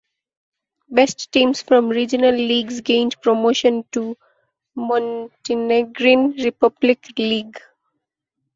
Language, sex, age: English, female, 19-29